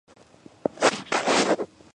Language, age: Georgian, 19-29